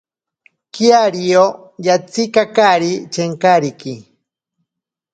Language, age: Ashéninka Perené, 40-49